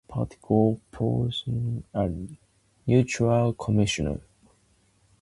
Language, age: English, under 19